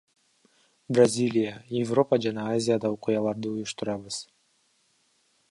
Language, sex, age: Kyrgyz, male, 19-29